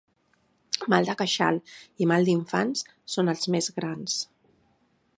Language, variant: Catalan, Central